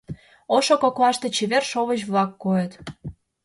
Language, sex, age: Mari, female, 19-29